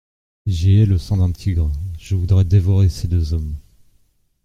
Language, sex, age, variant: French, male, 40-49, Français de métropole